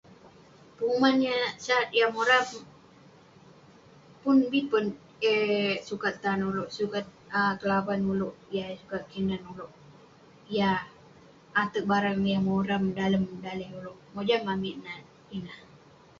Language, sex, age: Western Penan, female, under 19